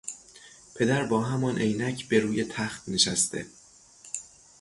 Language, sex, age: Persian, male, 19-29